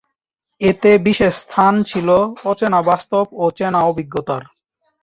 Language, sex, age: Bengali, male, 19-29